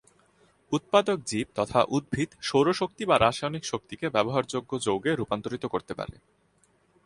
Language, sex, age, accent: Bengali, male, 19-29, প্রমিত